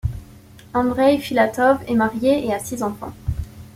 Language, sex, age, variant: French, female, 19-29, Français de métropole